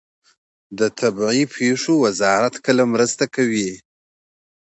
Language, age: Pashto, 40-49